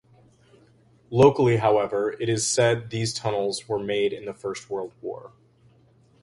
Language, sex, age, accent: English, male, 19-29, United States English